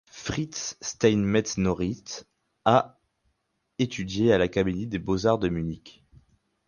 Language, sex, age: French, male, 19-29